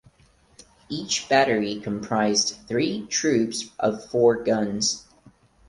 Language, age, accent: English, under 19, United States English